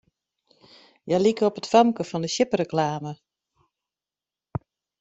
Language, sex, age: Western Frisian, female, 50-59